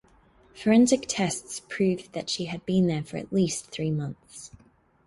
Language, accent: English, Australian English